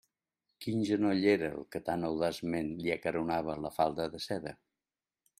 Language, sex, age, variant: Catalan, male, 60-69, Central